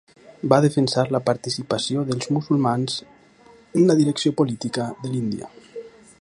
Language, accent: Catalan, valencià